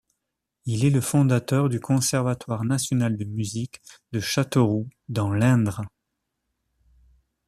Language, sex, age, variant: French, male, 40-49, Français de métropole